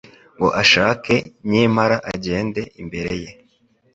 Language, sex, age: Kinyarwanda, male, 19-29